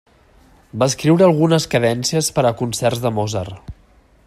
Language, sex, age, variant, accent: Catalan, male, 40-49, Central, central